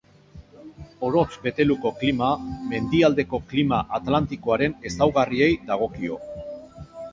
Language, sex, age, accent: Basque, male, 50-59, Erdialdekoa edo Nafarra (Gipuzkoa, Nafarroa)